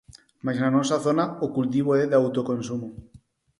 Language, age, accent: Galician, 30-39, Neofalante